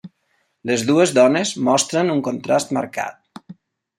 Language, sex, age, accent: Catalan, male, 40-49, valencià